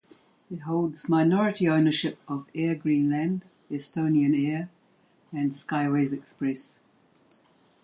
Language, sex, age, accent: English, female, 70-79, New Zealand English